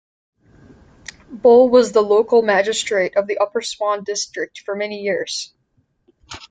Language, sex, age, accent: English, female, under 19, United States English